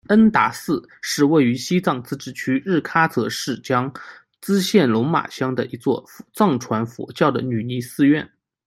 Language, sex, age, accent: Chinese, male, 19-29, 出生地：江苏省